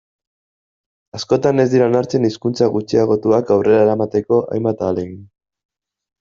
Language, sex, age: Basque, male, 19-29